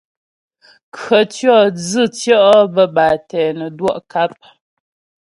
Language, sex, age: Ghomala, female, 30-39